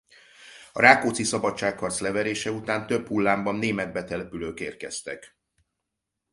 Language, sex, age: Hungarian, male, 50-59